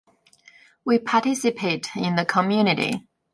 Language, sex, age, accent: English, female, 40-49, United States English